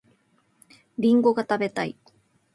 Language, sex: Japanese, female